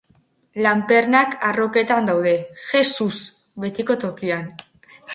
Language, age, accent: Basque, under 19, Mendebalekoa (Araba, Bizkaia, Gipuzkoako mendebaleko herri batzuk)